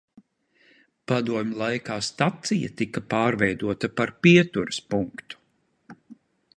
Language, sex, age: Latvian, male, 50-59